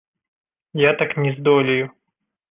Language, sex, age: Belarusian, male, 30-39